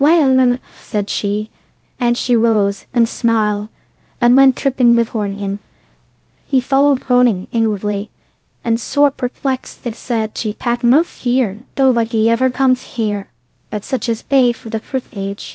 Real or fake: fake